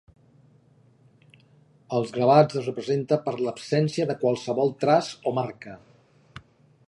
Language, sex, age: Catalan, male, 50-59